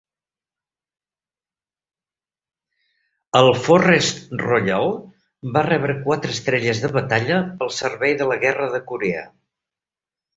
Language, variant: Catalan, Central